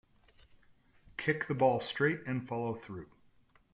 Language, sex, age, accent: English, male, 40-49, United States English